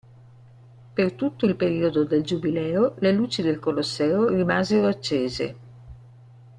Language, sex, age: Italian, female, 70-79